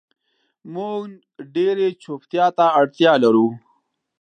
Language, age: Pashto, 30-39